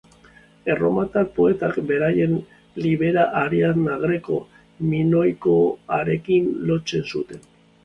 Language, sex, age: Basque, male, 30-39